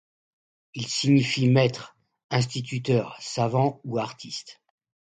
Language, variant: French, Français de métropole